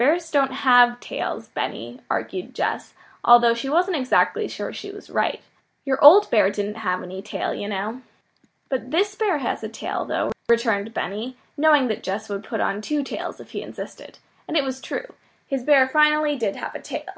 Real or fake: real